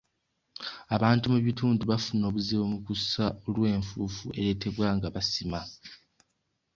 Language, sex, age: Ganda, male, 19-29